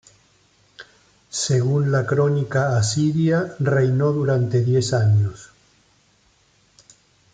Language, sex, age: Spanish, male, 60-69